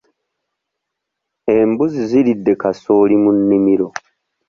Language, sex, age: Ganda, male, 30-39